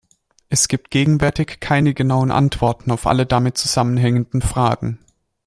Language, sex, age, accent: German, male, 19-29, Deutschland Deutsch